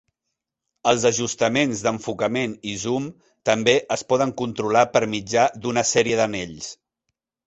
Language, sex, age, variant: Catalan, male, 40-49, Central